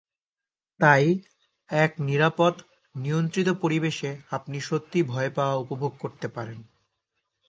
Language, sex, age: Bengali, male, 19-29